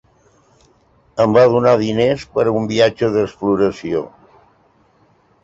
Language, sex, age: Catalan, male, 70-79